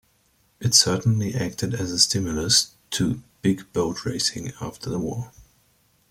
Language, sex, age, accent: English, male, 19-29, United States English